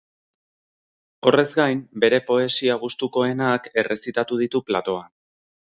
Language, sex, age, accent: Basque, male, 30-39, Erdialdekoa edo Nafarra (Gipuzkoa, Nafarroa)